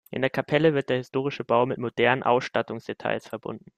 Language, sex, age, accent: German, male, 19-29, Deutschland Deutsch